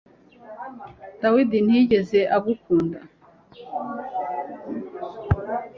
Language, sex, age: Kinyarwanda, female, 30-39